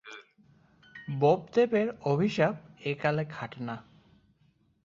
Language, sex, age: Bengali, male, 19-29